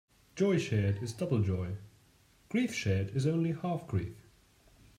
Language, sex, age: English, male, 30-39